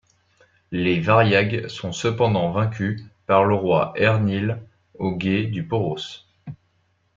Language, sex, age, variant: French, male, 19-29, Français de métropole